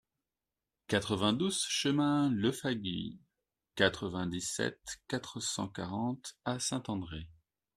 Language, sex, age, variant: French, male, 30-39, Français de métropole